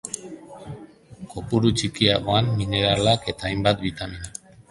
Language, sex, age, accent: Basque, male, 50-59, Mendebalekoa (Araba, Bizkaia, Gipuzkoako mendebaleko herri batzuk)